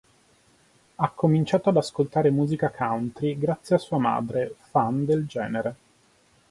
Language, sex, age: Italian, male, 30-39